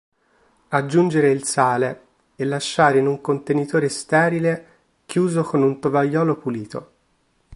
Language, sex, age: Italian, male, 19-29